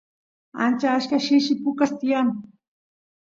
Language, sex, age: Santiago del Estero Quichua, female, 50-59